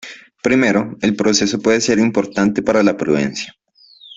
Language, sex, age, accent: Spanish, male, 19-29, Andino-Pacífico: Colombia, Perú, Ecuador, oeste de Bolivia y Venezuela andina